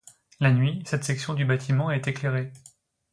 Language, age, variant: French, 19-29, Français de métropole